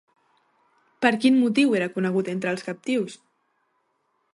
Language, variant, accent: Catalan, Central, central